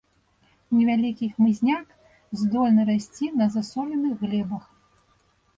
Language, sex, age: Belarusian, female, 30-39